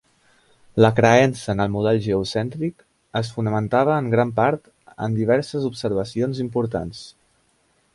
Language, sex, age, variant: Catalan, male, 19-29, Central